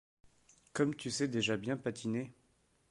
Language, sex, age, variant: French, male, 19-29, Français de métropole